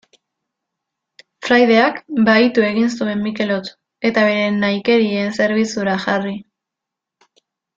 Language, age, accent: Basque, 19-29, Erdialdekoa edo Nafarra (Gipuzkoa, Nafarroa)